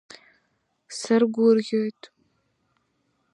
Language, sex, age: Abkhazian, female, under 19